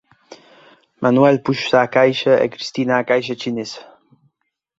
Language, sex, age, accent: Galician, male, 19-29, Central (gheada)